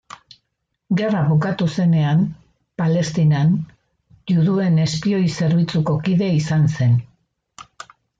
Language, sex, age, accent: Basque, female, 60-69, Erdialdekoa edo Nafarra (Gipuzkoa, Nafarroa)